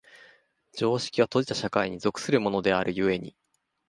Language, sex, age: Japanese, male, 30-39